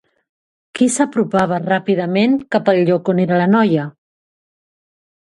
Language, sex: Catalan, female